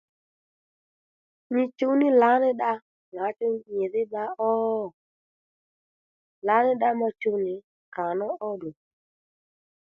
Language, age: Lendu, 19-29